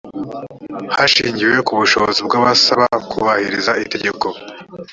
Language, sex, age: Kinyarwanda, male, 19-29